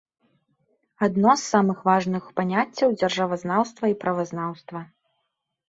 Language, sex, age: Belarusian, female, 19-29